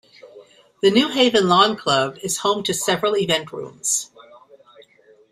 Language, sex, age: English, female, 70-79